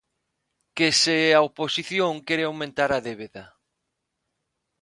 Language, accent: Galician, Normativo (estándar); Neofalante